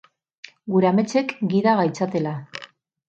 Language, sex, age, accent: Basque, female, 50-59, Mendebalekoa (Araba, Bizkaia, Gipuzkoako mendebaleko herri batzuk)